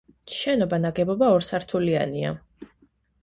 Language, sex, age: Georgian, female, 19-29